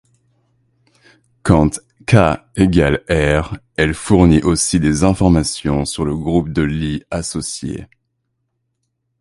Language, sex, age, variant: French, male, 19-29, Français de métropole